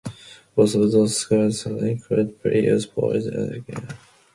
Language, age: English, 19-29